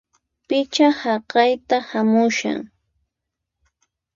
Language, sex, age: Puno Quechua, female, 30-39